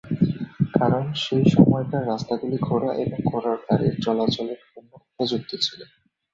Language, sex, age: Bengali, male, 19-29